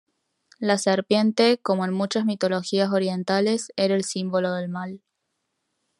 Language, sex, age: Spanish, female, 19-29